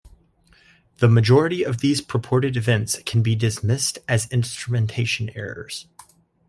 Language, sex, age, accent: English, male, 30-39, United States English